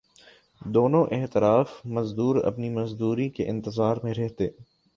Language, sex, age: Urdu, male, 19-29